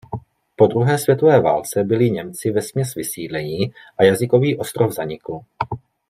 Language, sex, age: Czech, male, 30-39